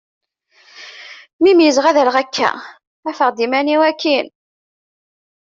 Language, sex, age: Kabyle, female, 19-29